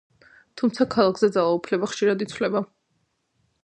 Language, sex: Georgian, female